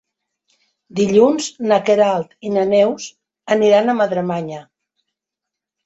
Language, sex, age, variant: Catalan, female, 50-59, Central